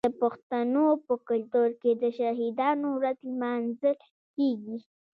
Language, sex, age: Pashto, female, under 19